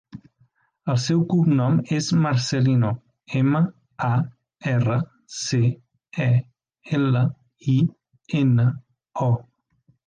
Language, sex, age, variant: Catalan, male, 19-29, Central